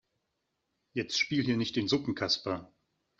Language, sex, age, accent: German, male, 40-49, Deutschland Deutsch